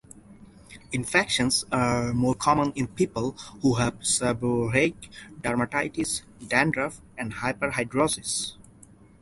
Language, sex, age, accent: English, male, 19-29, United States English